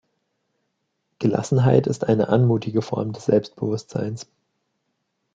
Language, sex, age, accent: German, male, 19-29, Deutschland Deutsch